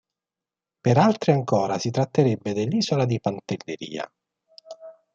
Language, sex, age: Italian, male, 40-49